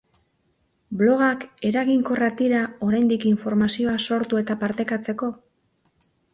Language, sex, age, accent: Basque, female, 40-49, Mendebalekoa (Araba, Bizkaia, Gipuzkoako mendebaleko herri batzuk)